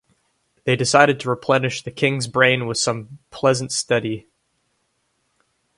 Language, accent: English, Canadian English